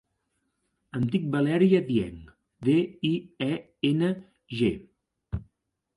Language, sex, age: Catalan, male, 40-49